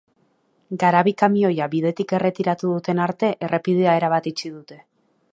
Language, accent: Basque, Mendebalekoa (Araba, Bizkaia, Gipuzkoako mendebaleko herri batzuk)